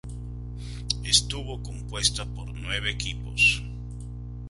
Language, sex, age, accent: Spanish, male, 30-39, Andino-Pacífico: Colombia, Perú, Ecuador, oeste de Bolivia y Venezuela andina